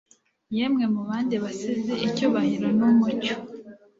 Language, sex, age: Kinyarwanda, female, 19-29